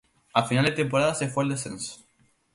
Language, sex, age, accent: Spanish, male, 19-29, España: Islas Canarias